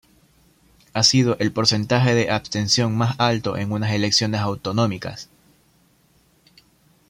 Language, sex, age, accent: Spanish, male, 19-29, Andino-Pacífico: Colombia, Perú, Ecuador, oeste de Bolivia y Venezuela andina